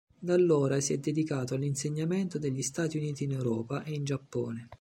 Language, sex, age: Italian, male, 30-39